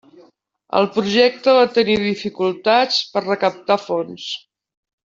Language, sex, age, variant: Catalan, female, 60-69, Nord-Occidental